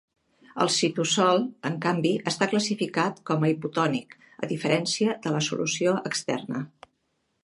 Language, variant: Catalan, Central